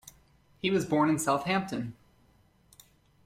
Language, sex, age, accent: English, male, 30-39, United States English